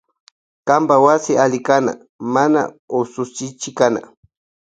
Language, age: Loja Highland Quichua, 40-49